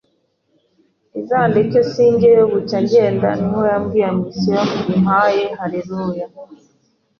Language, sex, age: Kinyarwanda, female, 40-49